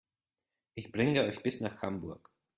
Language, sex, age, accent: German, male, 19-29, Österreichisches Deutsch